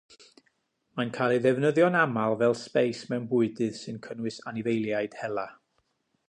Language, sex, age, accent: Welsh, male, 50-59, Y Deyrnas Unedig Cymraeg